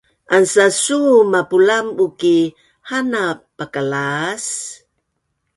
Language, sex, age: Bunun, female, 60-69